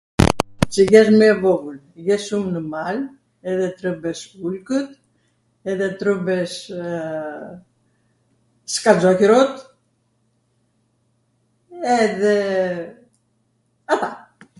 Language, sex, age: Arvanitika Albanian, female, 80-89